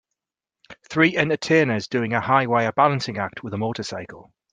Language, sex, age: English, male, 40-49